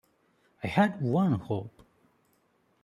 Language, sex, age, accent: English, male, 19-29, India and South Asia (India, Pakistan, Sri Lanka)